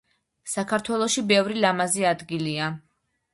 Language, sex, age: Georgian, female, 30-39